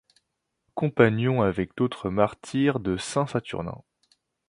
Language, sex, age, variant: French, male, 19-29, Français de métropole